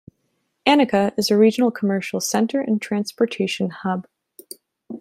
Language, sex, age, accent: English, female, 19-29, Canadian English